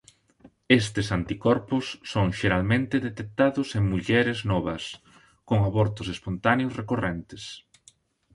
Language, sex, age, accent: Galician, male, 30-39, Normativo (estándar)